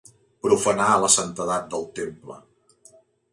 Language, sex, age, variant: Catalan, male, 40-49, Central